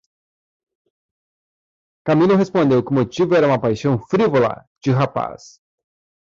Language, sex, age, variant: Portuguese, male, 30-39, Portuguese (Brasil)